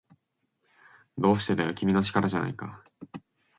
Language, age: Japanese, under 19